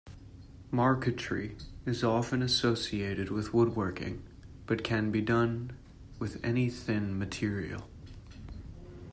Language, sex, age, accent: English, male, 30-39, United States English